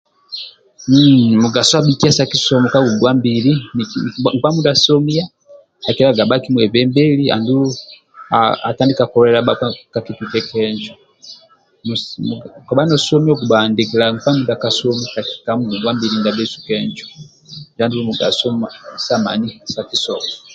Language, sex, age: Amba (Uganda), male, 30-39